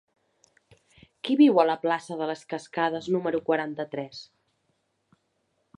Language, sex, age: Catalan, female, 30-39